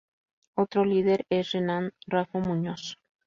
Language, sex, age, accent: Spanish, female, 30-39, México